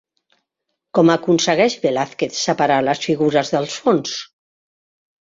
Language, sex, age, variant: Catalan, female, 60-69, Central